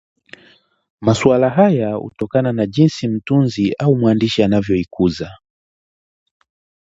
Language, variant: Swahili, Kiswahili cha Bara ya Tanzania